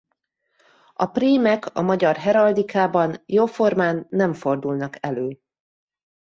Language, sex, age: Hungarian, female, 30-39